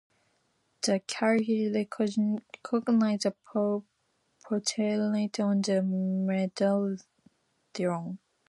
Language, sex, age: English, female, 19-29